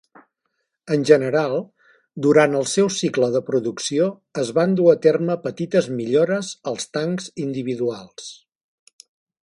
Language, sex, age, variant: Catalan, male, 60-69, Central